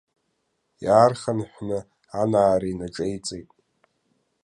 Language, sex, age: Abkhazian, male, 30-39